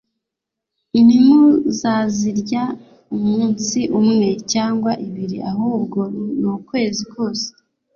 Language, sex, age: Kinyarwanda, female, 40-49